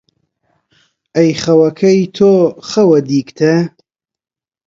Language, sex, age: Central Kurdish, male, 40-49